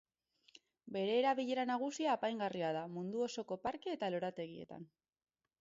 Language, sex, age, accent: Basque, female, 19-29, Mendebalekoa (Araba, Bizkaia, Gipuzkoako mendebaleko herri batzuk)